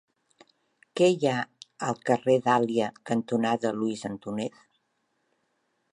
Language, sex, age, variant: Catalan, female, 40-49, Central